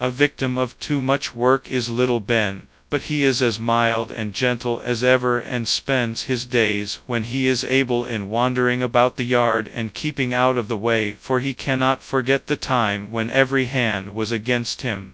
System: TTS, FastPitch